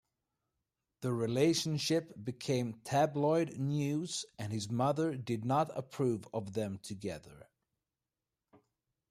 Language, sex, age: English, male, 30-39